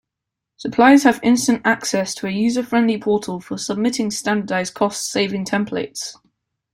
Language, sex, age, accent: English, male, under 19, England English